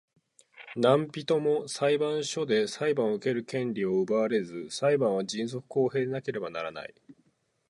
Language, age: Japanese, 30-39